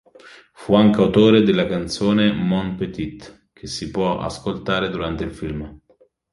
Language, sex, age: Italian, male, 30-39